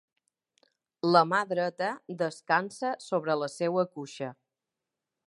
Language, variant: Catalan, Balear